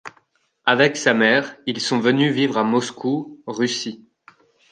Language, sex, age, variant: French, male, 19-29, Français de métropole